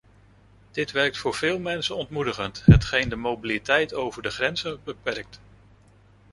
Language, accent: Dutch, Nederlands Nederlands